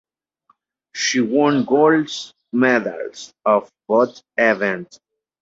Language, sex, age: English, male, 30-39